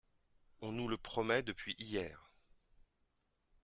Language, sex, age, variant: French, male, 40-49, Français de métropole